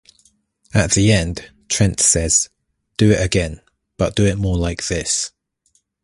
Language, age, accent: English, 19-29, England English